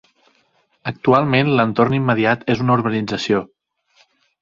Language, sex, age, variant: Catalan, male, 30-39, Central